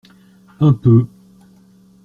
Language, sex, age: French, male, 60-69